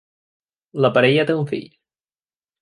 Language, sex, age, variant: Catalan, male, 19-29, Central